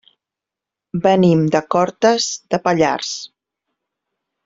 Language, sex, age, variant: Catalan, female, 40-49, Central